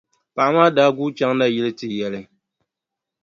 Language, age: Dagbani, 30-39